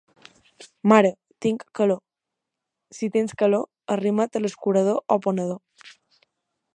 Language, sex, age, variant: Catalan, female, 19-29, Balear